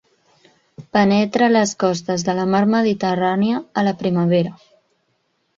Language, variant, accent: Catalan, Central, central